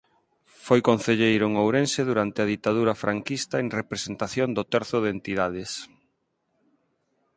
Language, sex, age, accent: Galician, male, 40-49, Neofalante